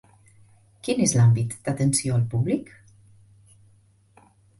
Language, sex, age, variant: Catalan, female, 40-49, Central